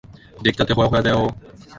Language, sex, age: Japanese, male, 19-29